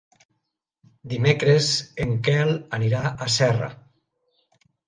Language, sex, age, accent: Catalan, male, 60-69, valencià